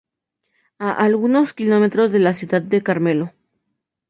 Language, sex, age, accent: Spanish, female, 19-29, México